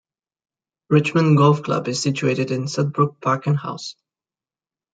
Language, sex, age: English, male, 19-29